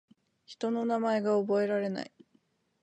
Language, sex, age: Japanese, female, 19-29